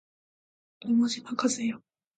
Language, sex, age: Japanese, female, 19-29